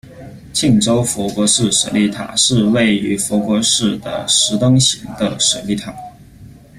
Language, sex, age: Chinese, male, 19-29